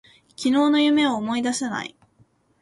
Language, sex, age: Japanese, female, 19-29